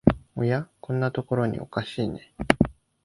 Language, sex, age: Japanese, male, 19-29